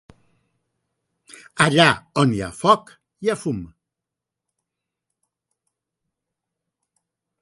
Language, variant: Catalan, Central